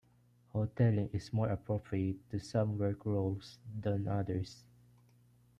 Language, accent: English, Filipino